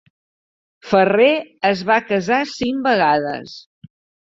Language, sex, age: Catalan, female, 60-69